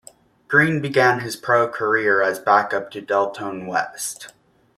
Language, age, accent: English, 19-29, United States English